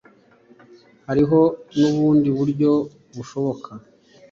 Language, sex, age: Kinyarwanda, male, 50-59